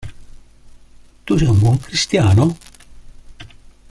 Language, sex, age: Italian, male, 19-29